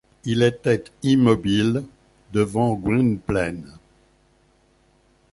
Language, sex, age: French, male, 70-79